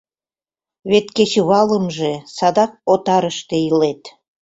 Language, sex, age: Mari, female, 70-79